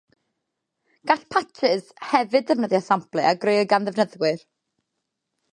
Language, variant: Welsh, South-Eastern Welsh